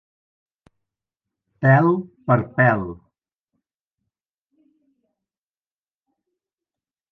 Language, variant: Catalan, Nord-Occidental